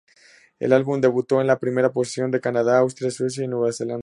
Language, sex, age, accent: Spanish, male, 19-29, México